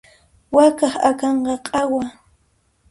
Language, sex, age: Puno Quechua, female, 19-29